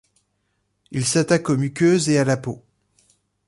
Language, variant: French, Français de métropole